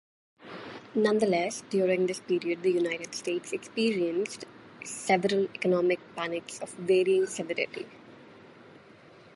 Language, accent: English, India and South Asia (India, Pakistan, Sri Lanka)